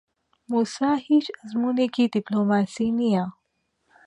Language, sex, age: Central Kurdish, female, 30-39